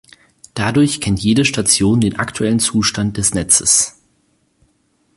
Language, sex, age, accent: German, male, 30-39, Deutschland Deutsch